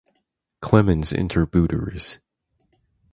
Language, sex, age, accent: English, male, 19-29, United States English